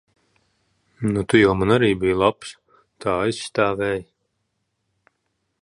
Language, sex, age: Latvian, male, 40-49